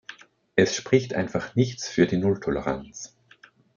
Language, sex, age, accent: German, male, 30-39, Österreichisches Deutsch